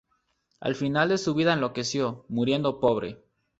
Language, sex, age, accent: Spanish, male, 19-29, México